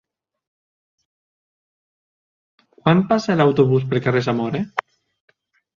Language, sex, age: Catalan, male, 19-29